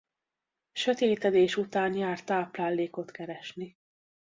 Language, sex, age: Hungarian, female, 19-29